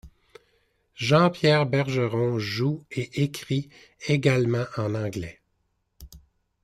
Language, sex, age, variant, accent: French, male, 60-69, Français d'Amérique du Nord, Français du Canada